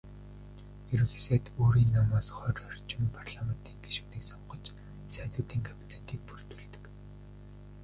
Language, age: Mongolian, 19-29